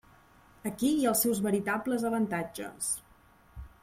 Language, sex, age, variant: Catalan, female, 30-39, Central